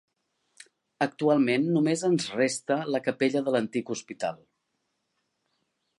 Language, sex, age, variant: Catalan, female, 50-59, Central